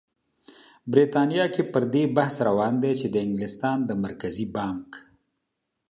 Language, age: Pashto, 50-59